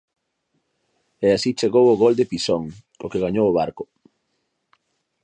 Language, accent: Galician, Normativo (estándar)